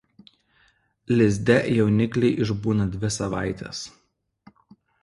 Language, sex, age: Lithuanian, male, 19-29